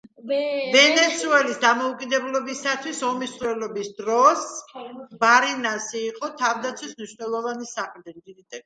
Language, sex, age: Georgian, female, 50-59